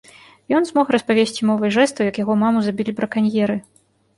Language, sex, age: Belarusian, female, 30-39